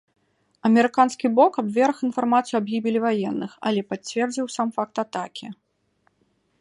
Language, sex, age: Belarusian, female, 30-39